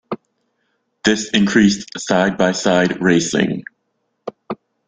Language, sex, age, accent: English, male, 40-49, United States English